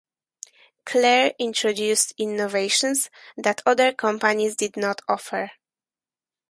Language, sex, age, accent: English, female, 19-29, Slavic